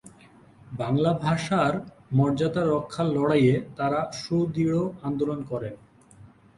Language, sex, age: Bengali, male, 19-29